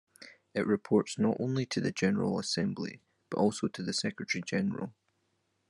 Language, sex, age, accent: English, male, 19-29, Scottish English